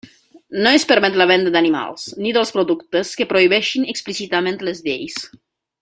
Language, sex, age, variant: Catalan, female, 30-39, Central